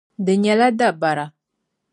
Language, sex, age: Dagbani, female, 19-29